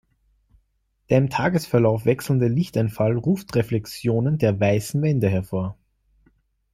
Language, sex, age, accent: German, male, 19-29, Österreichisches Deutsch